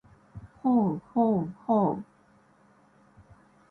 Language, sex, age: Japanese, female, 40-49